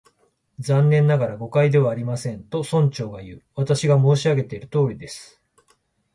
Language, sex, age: Japanese, male, 40-49